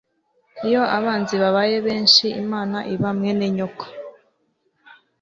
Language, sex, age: Kinyarwanda, female, 19-29